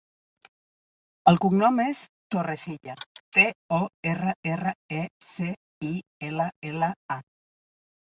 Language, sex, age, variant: Catalan, female, 40-49, Central